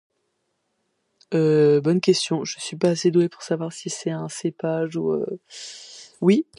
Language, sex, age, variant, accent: French, female, 30-39, Français de métropole, Français de l'est de la France